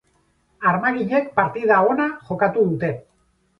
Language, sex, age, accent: Basque, male, 50-59, Mendebalekoa (Araba, Bizkaia, Gipuzkoako mendebaleko herri batzuk)